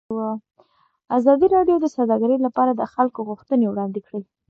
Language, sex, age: Pashto, female, 19-29